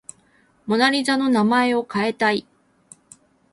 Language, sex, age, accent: Japanese, female, 60-69, 関西